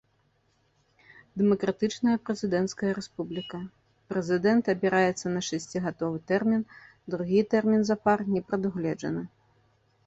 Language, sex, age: Belarusian, female, 40-49